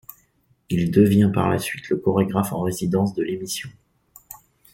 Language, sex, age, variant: French, male, 40-49, Français de métropole